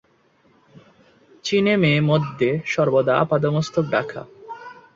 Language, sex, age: Bengali, male, 19-29